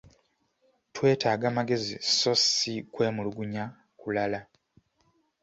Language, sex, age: Ganda, male, 19-29